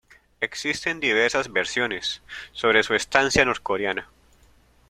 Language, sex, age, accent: Spanish, male, 19-29, Andino-Pacífico: Colombia, Perú, Ecuador, oeste de Bolivia y Venezuela andina